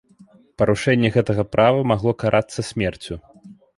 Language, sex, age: Belarusian, male, 19-29